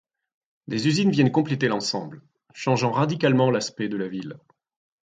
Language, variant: French, Français de métropole